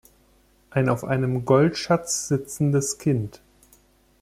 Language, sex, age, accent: German, male, 30-39, Deutschland Deutsch